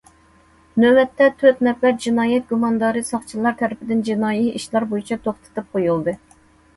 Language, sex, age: Uyghur, female, 30-39